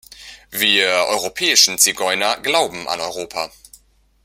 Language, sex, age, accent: German, male, 30-39, Deutschland Deutsch